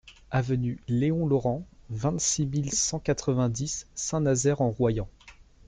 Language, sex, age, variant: French, male, 19-29, Français de métropole